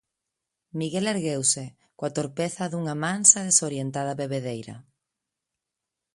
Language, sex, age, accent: Galician, female, 30-39, Normativo (estándar)